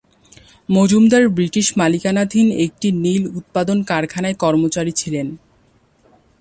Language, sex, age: Bengali, female, 19-29